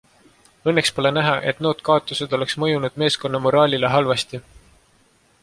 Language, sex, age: Estonian, male, 19-29